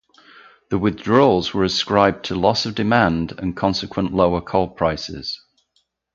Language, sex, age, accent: English, male, 50-59, England English